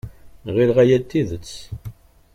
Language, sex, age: Kabyle, male, 40-49